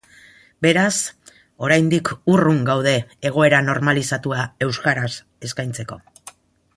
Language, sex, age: Basque, female, 50-59